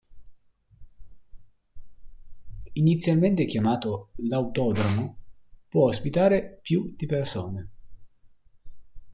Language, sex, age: Italian, male, 19-29